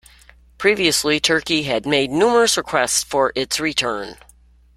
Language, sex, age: English, female, 60-69